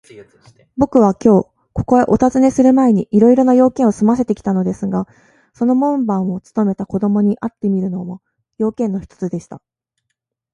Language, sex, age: Japanese, male, 19-29